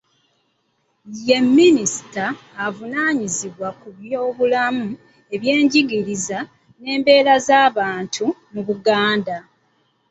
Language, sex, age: Ganda, female, 30-39